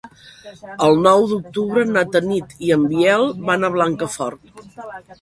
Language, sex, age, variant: Catalan, female, 50-59, Central